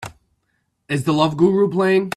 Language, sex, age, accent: English, male, 30-39, United States English